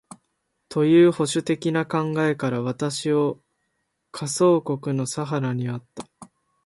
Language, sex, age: Japanese, male, 19-29